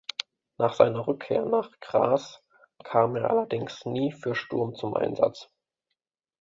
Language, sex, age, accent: German, male, 19-29, Deutschland Deutsch